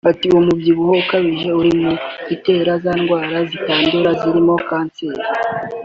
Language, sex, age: Kinyarwanda, male, 19-29